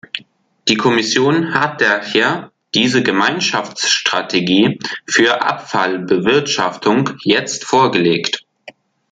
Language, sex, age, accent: German, male, under 19, Deutschland Deutsch